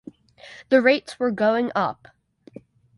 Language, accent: English, United States English